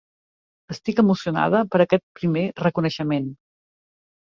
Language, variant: Catalan, Central